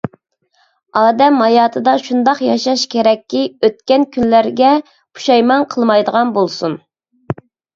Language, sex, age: Uyghur, male, 30-39